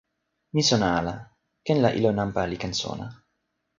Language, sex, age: Toki Pona, male, 19-29